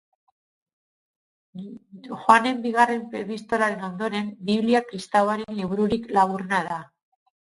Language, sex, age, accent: Basque, female, 30-39, Mendebalekoa (Araba, Bizkaia, Gipuzkoako mendebaleko herri batzuk)